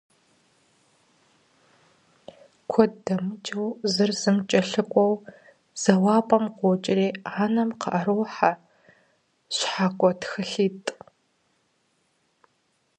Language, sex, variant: Kabardian, female, Адыгэбзэ (Къэбэрдей, Кирил, псоми зэдай)